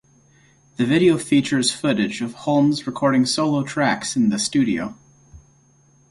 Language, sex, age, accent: English, male, 19-29, United States English